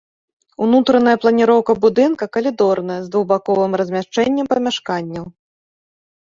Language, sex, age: Belarusian, female, 30-39